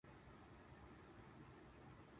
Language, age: Japanese, 19-29